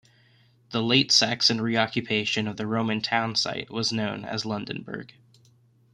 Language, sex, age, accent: English, male, 19-29, United States English